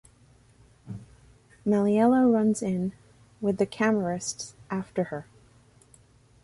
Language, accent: English, United States English